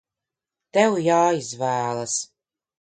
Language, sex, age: Latvian, female, 40-49